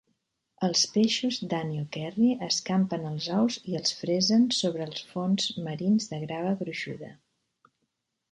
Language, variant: Catalan, Central